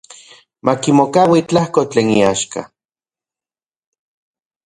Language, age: Central Puebla Nahuatl, 30-39